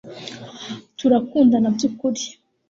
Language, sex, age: Kinyarwanda, female, 19-29